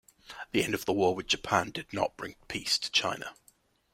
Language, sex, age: English, male, 19-29